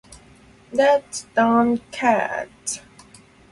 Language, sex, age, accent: English, female, 19-29, Hong Kong English